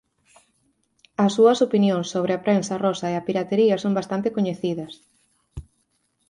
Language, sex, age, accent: Galician, female, 30-39, Atlántico (seseo e gheada)